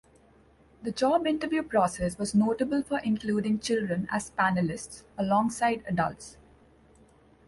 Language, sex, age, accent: English, female, 30-39, India and South Asia (India, Pakistan, Sri Lanka)